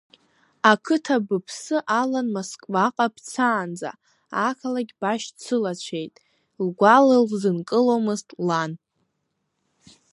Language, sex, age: Abkhazian, female, under 19